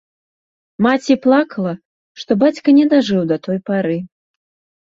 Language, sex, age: Belarusian, female, 19-29